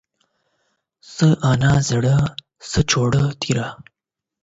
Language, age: Pashto, 19-29